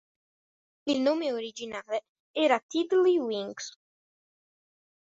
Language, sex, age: Italian, male, under 19